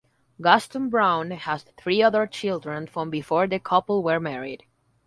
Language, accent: English, United States English